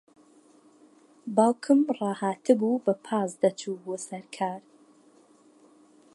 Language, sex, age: Central Kurdish, female, 19-29